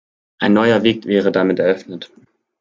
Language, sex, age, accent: German, male, 19-29, Deutschland Deutsch